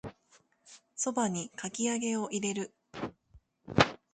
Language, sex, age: Japanese, female, 30-39